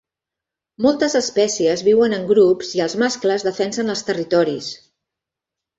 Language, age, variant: Catalan, 50-59, Central